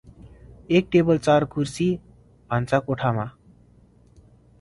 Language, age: Nepali, 19-29